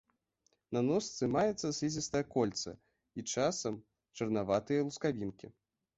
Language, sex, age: Belarusian, male, under 19